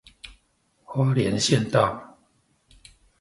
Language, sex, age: Chinese, male, 40-49